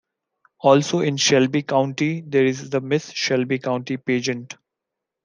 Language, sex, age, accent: English, male, 19-29, India and South Asia (India, Pakistan, Sri Lanka)